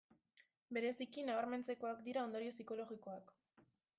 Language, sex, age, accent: Basque, female, 19-29, Mendebalekoa (Araba, Bizkaia, Gipuzkoako mendebaleko herri batzuk)